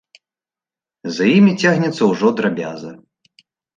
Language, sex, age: Belarusian, male, 19-29